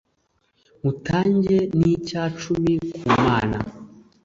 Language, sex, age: Kinyarwanda, male, 19-29